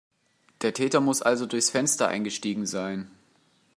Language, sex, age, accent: German, male, 30-39, Deutschland Deutsch